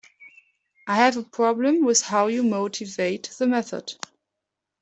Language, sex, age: English, male, 40-49